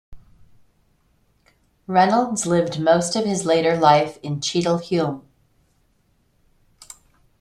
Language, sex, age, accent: English, female, 40-49, United States English